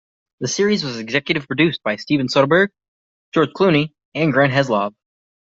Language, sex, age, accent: English, male, 19-29, United States English